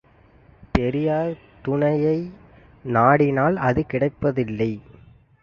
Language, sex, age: Tamil, male, 19-29